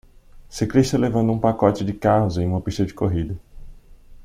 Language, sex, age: Portuguese, male, 19-29